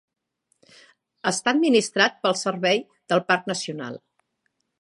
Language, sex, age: Catalan, female, 50-59